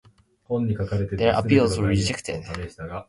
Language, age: English, under 19